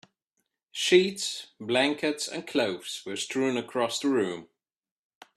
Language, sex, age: English, male, 30-39